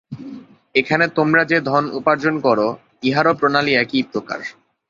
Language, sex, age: Bengali, male, 19-29